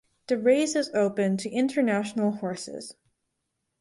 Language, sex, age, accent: English, female, under 19, United States English